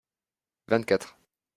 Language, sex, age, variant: French, male, 19-29, Français de métropole